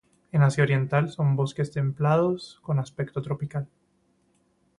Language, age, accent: Spanish, 19-29, Andino-Pacífico: Colombia, Perú, Ecuador, oeste de Bolivia y Venezuela andina